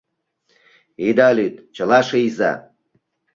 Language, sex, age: Mari, male, 40-49